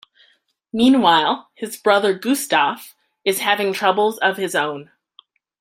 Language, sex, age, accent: English, female, 19-29, United States English